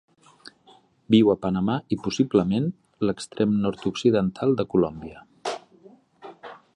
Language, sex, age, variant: Catalan, male, 50-59, Central